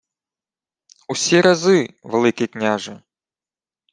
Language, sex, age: Ukrainian, male, 19-29